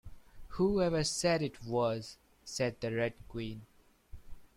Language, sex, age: English, male, 19-29